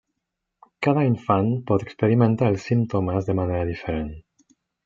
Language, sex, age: Catalan, male, 40-49